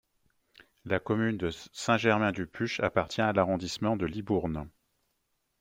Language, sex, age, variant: French, male, 40-49, Français de métropole